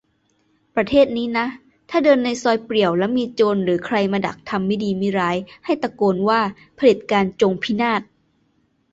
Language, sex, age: Thai, female, 19-29